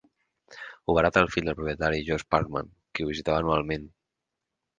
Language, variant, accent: Catalan, Central, Barceloní